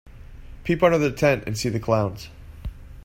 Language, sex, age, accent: English, male, 19-29, United States English